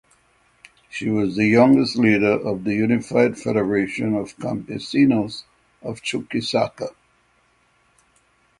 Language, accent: English, United States English